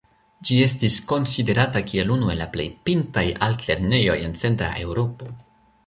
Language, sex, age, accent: Esperanto, male, 19-29, Internacia